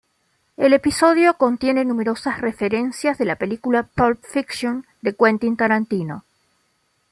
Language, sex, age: Spanish, female, 40-49